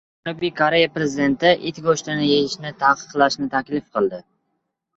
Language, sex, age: Uzbek, male, 19-29